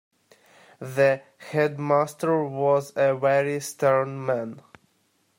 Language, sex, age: English, male, 19-29